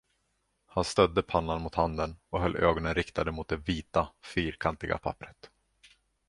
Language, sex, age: Swedish, male, 30-39